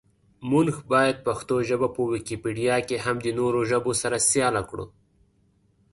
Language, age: Pashto, 19-29